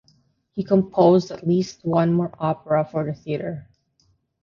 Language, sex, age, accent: English, female, 30-39, Canadian English; Filipino